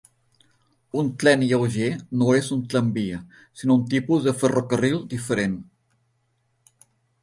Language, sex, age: Catalan, male, 70-79